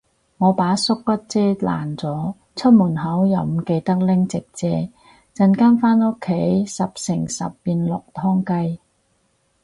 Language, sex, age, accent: Cantonese, female, 30-39, 广州音